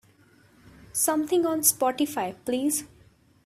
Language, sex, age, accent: English, female, 19-29, India and South Asia (India, Pakistan, Sri Lanka)